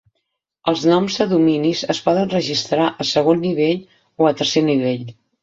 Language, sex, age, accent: Catalan, female, 50-59, balear; central